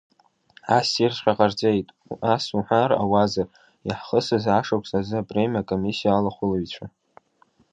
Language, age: Abkhazian, under 19